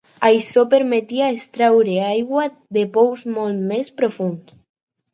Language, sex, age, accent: Catalan, female, under 19, aprenent (recent, des del castellà)